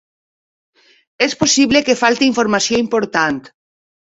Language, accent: Catalan, valencià